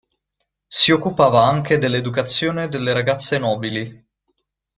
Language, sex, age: Italian, male, 19-29